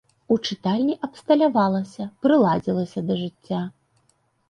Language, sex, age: Belarusian, female, 40-49